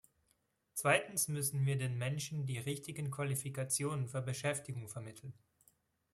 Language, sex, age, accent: German, male, 19-29, Schweizerdeutsch